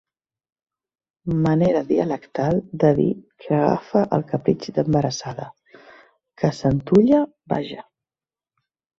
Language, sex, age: Catalan, female, 40-49